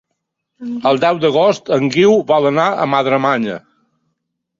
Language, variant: Catalan, Balear